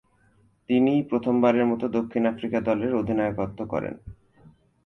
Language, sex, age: Bengali, male, 19-29